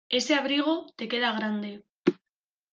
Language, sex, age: Spanish, female, 19-29